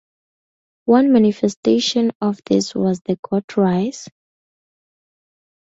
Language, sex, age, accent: English, female, 19-29, Southern African (South Africa, Zimbabwe, Namibia)